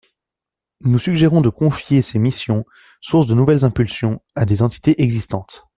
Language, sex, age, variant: French, male, 19-29, Français de métropole